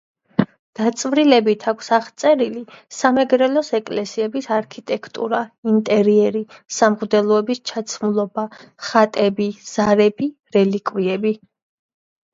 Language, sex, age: Georgian, female, 30-39